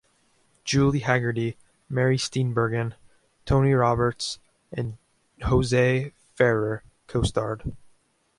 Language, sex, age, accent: English, male, 19-29, United States English